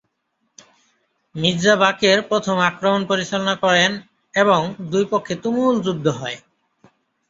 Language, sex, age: Bengali, male, 30-39